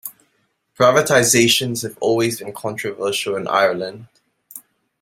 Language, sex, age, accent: English, male, 19-29, Singaporean English